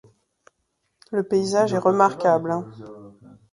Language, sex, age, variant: French, female, 30-39, Français de métropole